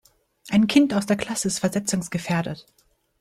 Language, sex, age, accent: German, female, under 19, Deutschland Deutsch